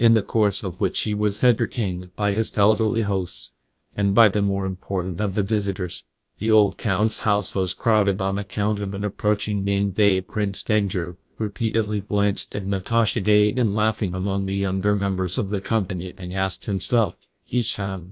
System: TTS, GlowTTS